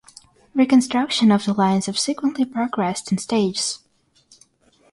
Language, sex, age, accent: English, female, under 19, United States English; England English